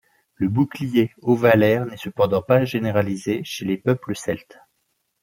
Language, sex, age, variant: French, male, 40-49, Français de métropole